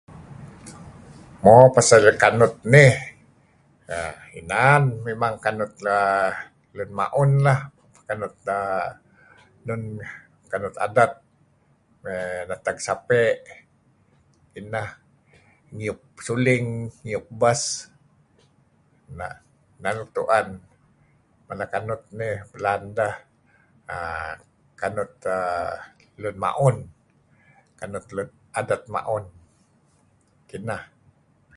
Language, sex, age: Kelabit, male, 60-69